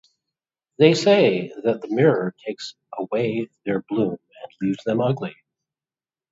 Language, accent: English, Canadian English